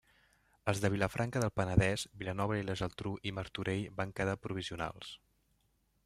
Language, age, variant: Catalan, 19-29, Central